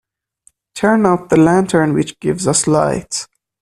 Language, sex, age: English, male, 19-29